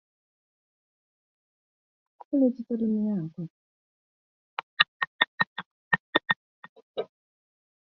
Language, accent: English, Southern African (South Africa, Zimbabwe, Namibia)